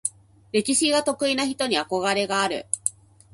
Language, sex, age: Japanese, female, 30-39